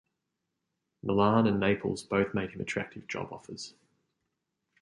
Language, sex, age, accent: English, male, 19-29, Australian English